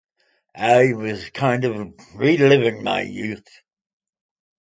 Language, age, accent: English, 30-39, England English